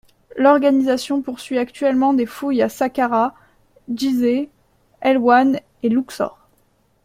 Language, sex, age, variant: French, female, 19-29, Français de métropole